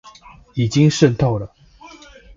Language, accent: Chinese, 出生地：桃園市